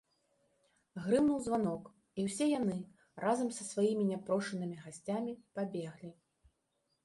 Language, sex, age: Belarusian, female, 40-49